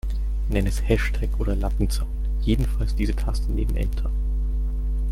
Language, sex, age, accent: German, male, 30-39, Deutschland Deutsch